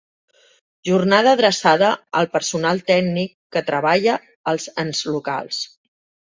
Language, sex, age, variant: Catalan, female, 50-59, Central